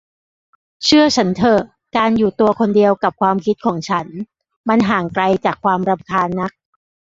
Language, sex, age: Thai, female, 40-49